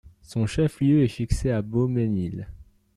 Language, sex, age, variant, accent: French, male, under 19, Français d'Europe, Français de Belgique